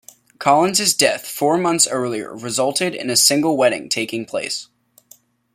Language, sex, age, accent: English, male, under 19, United States English